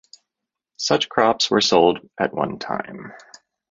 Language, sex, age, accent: English, male, 30-39, United States English